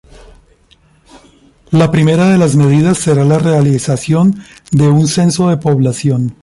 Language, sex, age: Spanish, male, 50-59